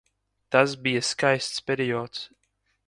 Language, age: Latvian, under 19